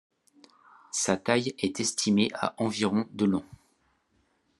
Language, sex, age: French, male, 30-39